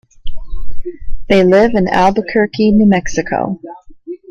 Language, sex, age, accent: English, female, 30-39, United States English